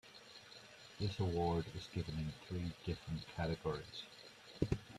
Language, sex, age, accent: English, male, 30-39, Irish English